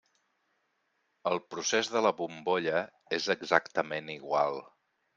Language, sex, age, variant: Catalan, male, 40-49, Central